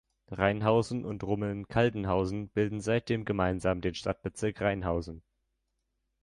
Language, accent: German, Deutschland Deutsch